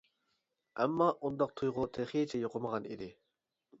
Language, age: Uyghur, 19-29